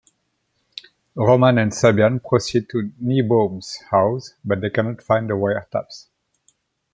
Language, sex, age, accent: English, male, 40-49, England English